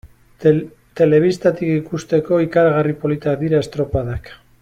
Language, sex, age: Basque, male, 60-69